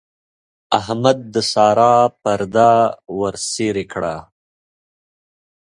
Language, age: Pashto, 30-39